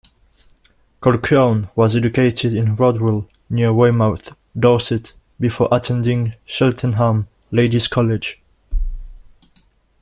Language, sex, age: English, male, 19-29